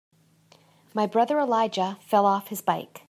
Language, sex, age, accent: English, female, 40-49, Canadian English